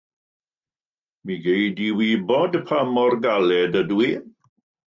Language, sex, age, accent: Welsh, male, 50-59, Y Deyrnas Unedig Cymraeg